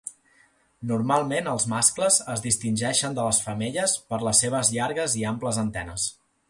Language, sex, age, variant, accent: Catalan, male, 30-39, Central, central